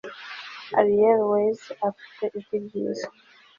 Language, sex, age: Kinyarwanda, female, 19-29